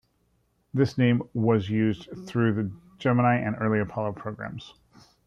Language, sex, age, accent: English, male, 40-49, United States English